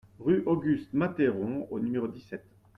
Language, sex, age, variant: French, male, 40-49, Français de métropole